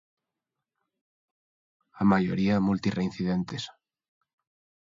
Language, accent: Galician, Normativo (estándar)